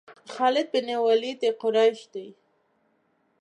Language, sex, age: Pashto, female, 19-29